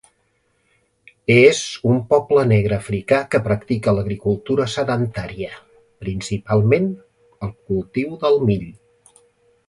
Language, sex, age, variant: Catalan, male, 50-59, Central